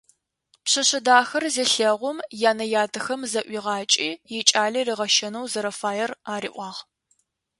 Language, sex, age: Adyghe, female, 19-29